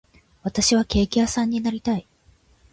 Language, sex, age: Japanese, female, 19-29